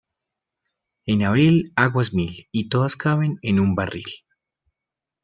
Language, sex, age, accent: Spanish, male, 30-39, Andino-Pacífico: Colombia, Perú, Ecuador, oeste de Bolivia y Venezuela andina